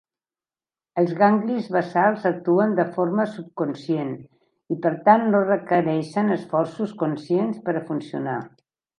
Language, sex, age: Catalan, female, 70-79